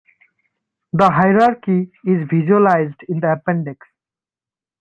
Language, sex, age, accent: English, male, 19-29, India and South Asia (India, Pakistan, Sri Lanka)